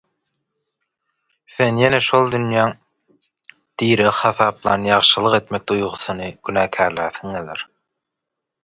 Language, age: Turkmen, 19-29